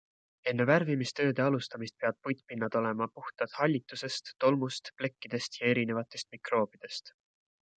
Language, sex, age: Estonian, male, 19-29